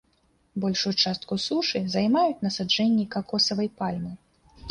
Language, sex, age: Belarusian, female, 30-39